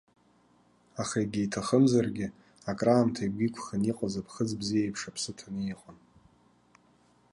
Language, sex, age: Abkhazian, male, 30-39